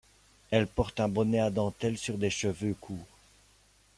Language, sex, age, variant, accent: French, male, 50-59, Français d'Europe, Français de Belgique